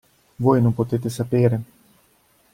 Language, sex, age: Italian, male, 40-49